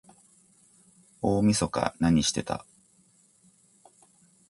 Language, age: Japanese, 40-49